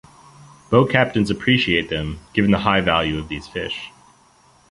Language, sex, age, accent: English, male, 30-39, United States English